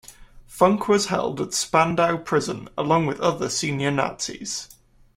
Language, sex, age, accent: English, male, 19-29, England English